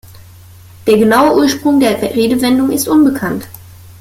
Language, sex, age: German, female, under 19